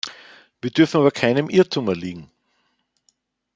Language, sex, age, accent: German, male, 50-59, Österreichisches Deutsch